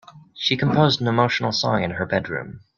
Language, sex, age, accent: English, male, under 19, Canadian English